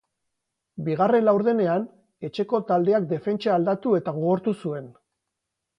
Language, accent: Basque, Mendebalekoa (Araba, Bizkaia, Gipuzkoako mendebaleko herri batzuk)